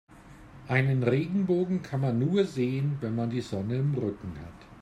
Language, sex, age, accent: German, male, 50-59, Deutschland Deutsch